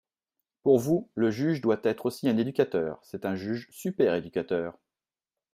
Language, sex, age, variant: French, male, 40-49, Français de métropole